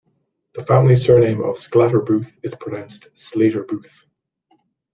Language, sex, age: English, male, 30-39